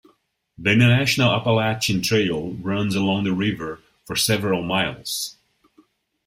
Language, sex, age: English, male, 30-39